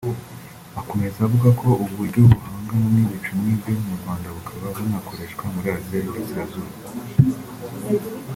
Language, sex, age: Kinyarwanda, male, 19-29